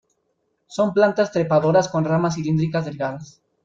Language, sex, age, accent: Spanish, male, 19-29, México